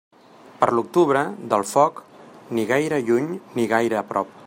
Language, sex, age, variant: Catalan, male, 40-49, Central